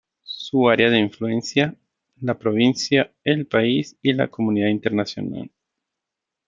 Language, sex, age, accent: Spanish, male, 30-39, Caribe: Cuba, Venezuela, Puerto Rico, República Dominicana, Panamá, Colombia caribeña, México caribeño, Costa del golfo de México